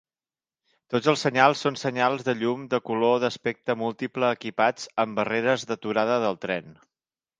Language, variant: Catalan, Central